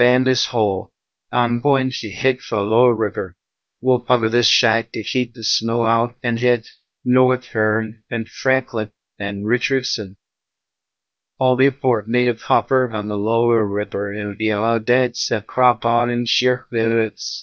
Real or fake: fake